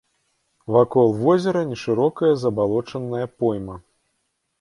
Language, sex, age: Belarusian, male, 40-49